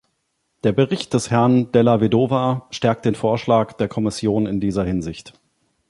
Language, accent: German, Deutschland Deutsch